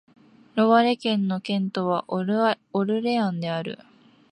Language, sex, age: Japanese, female, 19-29